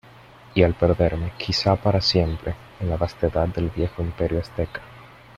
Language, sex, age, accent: Spanish, male, 30-39, Caribe: Cuba, Venezuela, Puerto Rico, República Dominicana, Panamá, Colombia caribeña, México caribeño, Costa del golfo de México